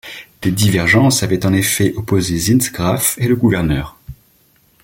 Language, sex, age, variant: French, male, 19-29, Français de métropole